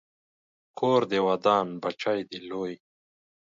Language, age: Pashto, 30-39